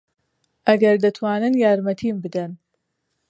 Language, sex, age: Central Kurdish, female, 30-39